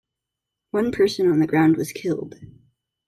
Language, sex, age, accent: English, female, 30-39, United States English